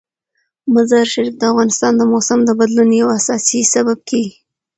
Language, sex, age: Pashto, female, 19-29